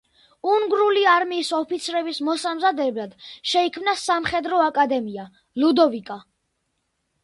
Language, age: Georgian, under 19